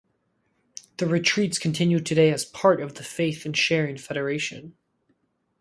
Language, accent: English, United States English